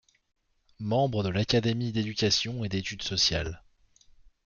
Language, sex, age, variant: French, male, 19-29, Français de métropole